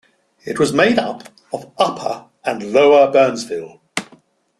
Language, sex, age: English, male, 60-69